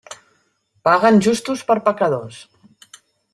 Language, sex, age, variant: Catalan, female, 50-59, Central